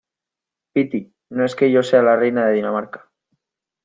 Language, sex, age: Spanish, male, 19-29